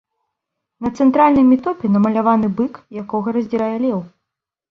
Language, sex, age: Belarusian, female, 30-39